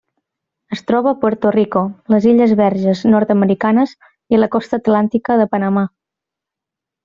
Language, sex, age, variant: Catalan, female, 19-29, Central